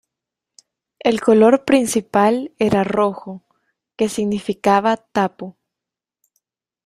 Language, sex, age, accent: Spanish, female, 19-29, América central